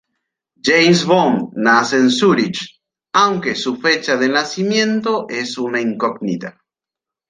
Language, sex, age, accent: Spanish, male, 40-49, Rioplatense: Argentina, Uruguay, este de Bolivia, Paraguay